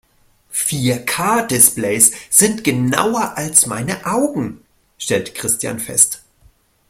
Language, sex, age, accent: German, male, 30-39, Deutschland Deutsch